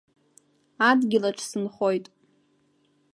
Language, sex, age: Abkhazian, female, under 19